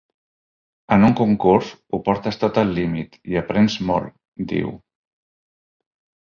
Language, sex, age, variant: Catalan, male, 60-69, Central